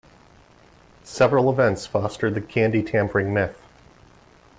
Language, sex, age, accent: English, male, 40-49, United States English